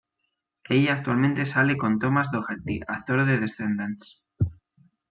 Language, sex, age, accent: Spanish, male, 19-29, España: Norte peninsular (Asturias, Castilla y León, Cantabria, País Vasco, Navarra, Aragón, La Rioja, Guadalajara, Cuenca)